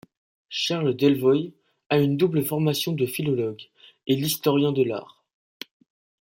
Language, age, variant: French, 19-29, Français de métropole